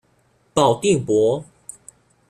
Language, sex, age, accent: Chinese, male, under 19, 出生地：江西省